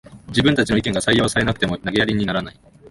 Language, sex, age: Japanese, male, 19-29